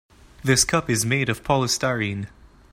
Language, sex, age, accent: English, male, 19-29, Canadian English